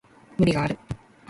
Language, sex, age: Japanese, female, 19-29